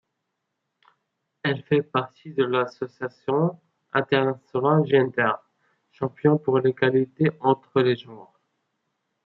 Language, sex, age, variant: French, male, 30-39, Français de métropole